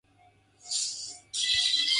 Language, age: English, 19-29